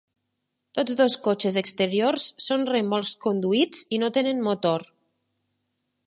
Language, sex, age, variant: Catalan, female, 30-39, Nord-Occidental